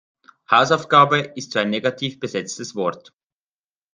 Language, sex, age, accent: German, male, 19-29, Schweizerdeutsch